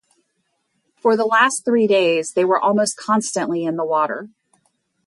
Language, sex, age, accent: English, female, 50-59, United States English